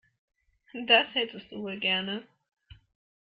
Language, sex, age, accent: German, female, 19-29, Deutschland Deutsch